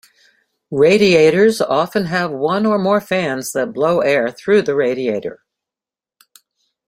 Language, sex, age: English, female, 60-69